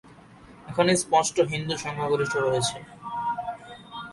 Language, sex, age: Bengali, male, 19-29